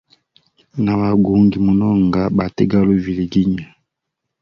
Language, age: Hemba, 19-29